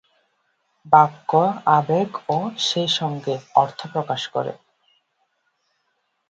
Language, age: Bengali, 19-29